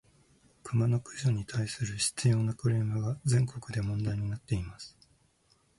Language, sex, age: Japanese, male, 19-29